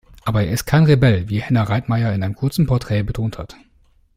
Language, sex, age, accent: German, male, 30-39, Deutschland Deutsch